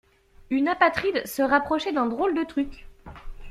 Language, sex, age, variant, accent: French, female, 30-39, Français d'Amérique du Nord, Français du Canada